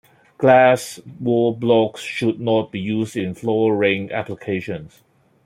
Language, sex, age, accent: English, male, 30-39, Hong Kong English